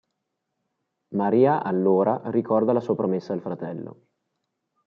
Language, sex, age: Italian, male, 30-39